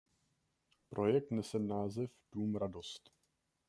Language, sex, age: Czech, male, 19-29